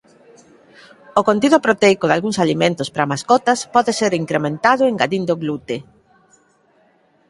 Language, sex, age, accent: Galician, female, 50-59, Normativo (estándar)